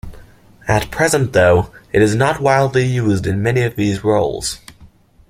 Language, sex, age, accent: English, male, under 19, United States English